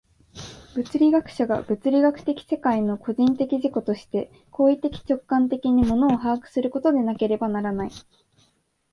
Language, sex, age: Japanese, female, 19-29